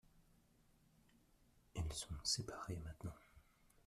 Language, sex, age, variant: French, male, 30-39, Français de métropole